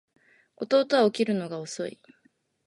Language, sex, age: Japanese, female, 19-29